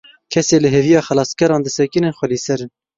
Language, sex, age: Kurdish, male, 19-29